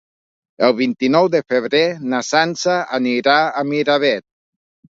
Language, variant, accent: Catalan, Nord-Occidental, nord-occidental